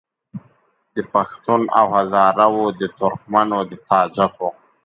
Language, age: Pashto, 30-39